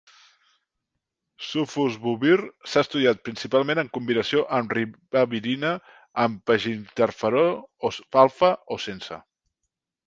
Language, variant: Catalan, Central